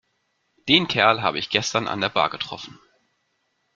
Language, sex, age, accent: German, male, 30-39, Deutschland Deutsch